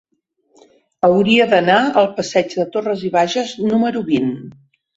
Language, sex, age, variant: Catalan, female, 50-59, Central